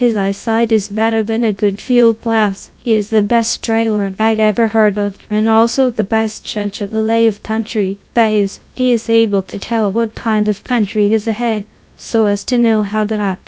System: TTS, GlowTTS